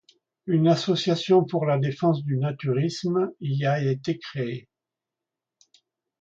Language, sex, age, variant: French, male, 60-69, Français de métropole